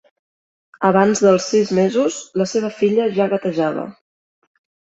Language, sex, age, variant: Catalan, female, 30-39, Central